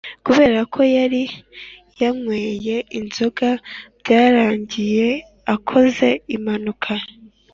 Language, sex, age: Kinyarwanda, female, 19-29